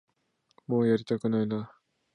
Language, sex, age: Japanese, male, 19-29